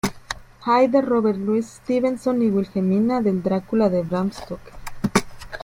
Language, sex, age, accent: Spanish, female, 19-29, México